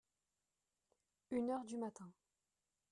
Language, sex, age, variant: French, female, 30-39, Français de métropole